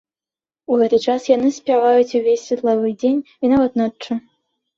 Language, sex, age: Belarusian, female, 19-29